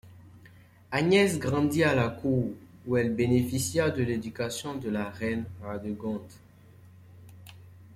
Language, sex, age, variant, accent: French, male, 19-29, Français d'Afrique subsaharienne et des îles africaines, Français de Côte d’Ivoire